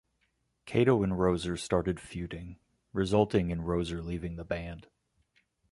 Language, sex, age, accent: English, male, 30-39, United States English